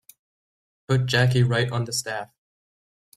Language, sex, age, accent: English, male, under 19, United States English